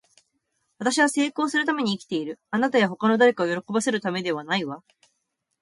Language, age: Japanese, 19-29